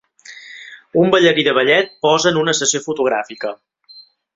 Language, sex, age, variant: Catalan, male, 30-39, Central